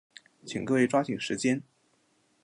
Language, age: Chinese, under 19